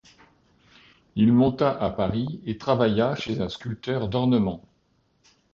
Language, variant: French, Français de métropole